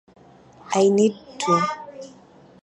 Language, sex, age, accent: English, female, 19-29, United States English